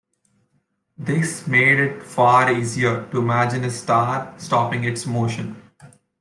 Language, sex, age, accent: English, male, 19-29, India and South Asia (India, Pakistan, Sri Lanka)